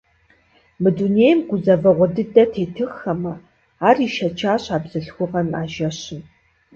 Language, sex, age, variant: Kabardian, female, 40-49, Адыгэбзэ (Къэбэрдей, Кирил, Урысей)